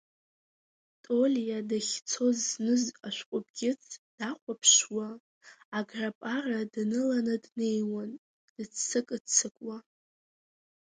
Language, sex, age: Abkhazian, female, under 19